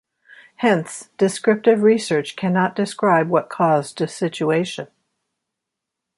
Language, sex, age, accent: English, female, 60-69, United States English